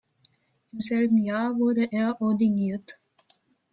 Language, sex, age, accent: German, female, 19-29, Österreichisches Deutsch